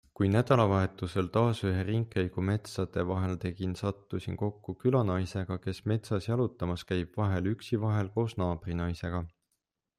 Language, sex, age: Estonian, male, 30-39